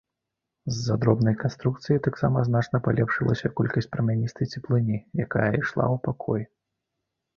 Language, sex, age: Belarusian, male, 30-39